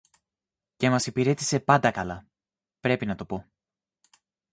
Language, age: Greek, 19-29